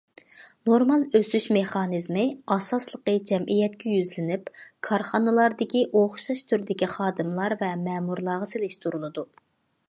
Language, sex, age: Uyghur, female, 19-29